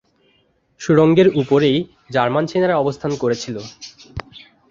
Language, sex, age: Bengali, male, under 19